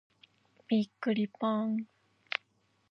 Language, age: Japanese, 19-29